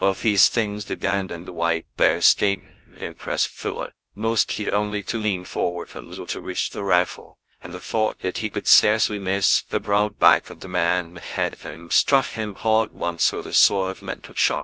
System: TTS, VITS